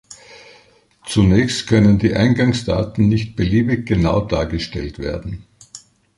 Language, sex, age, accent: German, male, 70-79, Österreichisches Deutsch